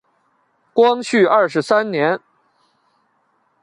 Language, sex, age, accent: Chinese, male, 30-39, 出生地：北京市